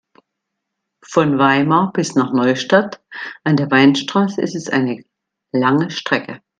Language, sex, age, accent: German, female, 50-59, Deutschland Deutsch